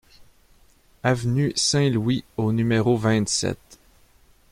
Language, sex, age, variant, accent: French, male, 30-39, Français d'Amérique du Nord, Français du Canada